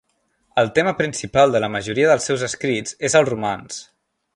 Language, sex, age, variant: Catalan, male, 19-29, Central